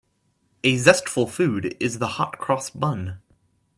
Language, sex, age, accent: English, male, 19-29, United States English